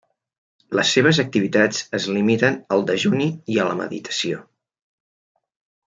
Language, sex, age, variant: Catalan, male, 30-39, Central